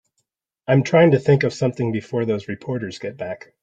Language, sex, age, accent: English, male, 30-39, United States English